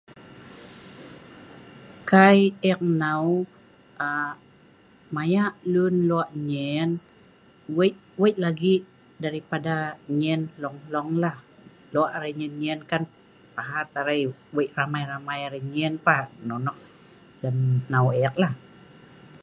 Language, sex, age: Sa'ban, female, 50-59